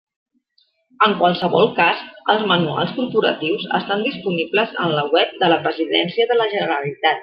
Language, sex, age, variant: Catalan, female, 40-49, Central